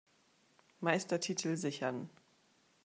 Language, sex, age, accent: German, female, 19-29, Deutschland Deutsch